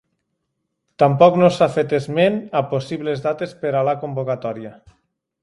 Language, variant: Catalan, Nord-Occidental